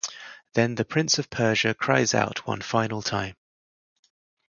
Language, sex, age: English, male, 30-39